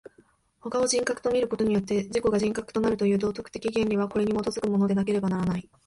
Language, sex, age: Japanese, female, 19-29